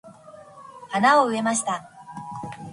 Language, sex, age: Japanese, female, 19-29